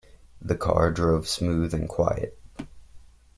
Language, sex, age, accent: English, male, 19-29, United States English